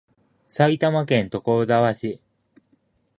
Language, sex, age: Japanese, male, 19-29